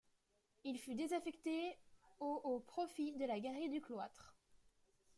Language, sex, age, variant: French, female, under 19, Français de métropole